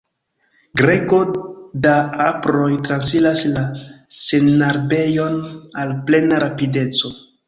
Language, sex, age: Esperanto, male, 19-29